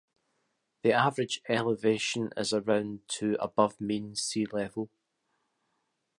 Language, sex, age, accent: English, male, 30-39, Scottish English